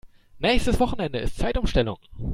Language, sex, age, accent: German, male, 19-29, Deutschland Deutsch